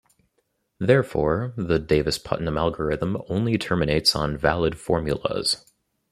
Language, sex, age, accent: English, male, 19-29, United States English